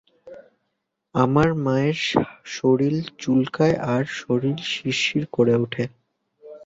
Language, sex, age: Bengali, male, 19-29